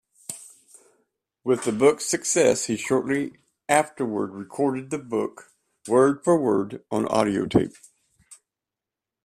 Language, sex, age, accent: English, male, 50-59, United States English